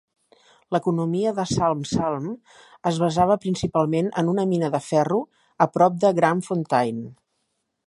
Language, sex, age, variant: Catalan, female, 50-59, Central